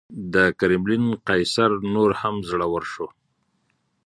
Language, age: Pashto, 40-49